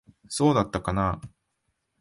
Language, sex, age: Japanese, male, 19-29